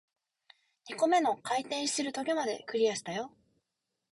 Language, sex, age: Japanese, female, 19-29